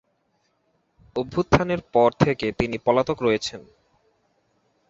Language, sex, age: Bengali, male, 19-29